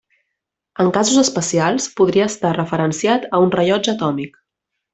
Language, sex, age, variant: Catalan, female, 19-29, Central